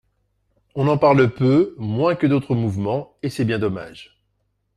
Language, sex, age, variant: French, male, 40-49, Français de métropole